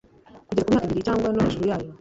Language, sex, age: Kinyarwanda, female, 19-29